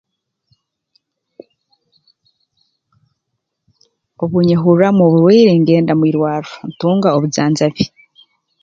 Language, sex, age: Tooro, female, 30-39